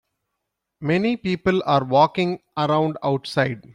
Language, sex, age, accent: English, male, 40-49, India and South Asia (India, Pakistan, Sri Lanka)